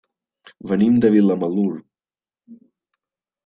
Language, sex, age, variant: Catalan, male, 40-49, Balear